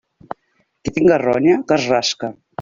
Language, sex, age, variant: Catalan, female, 40-49, Septentrional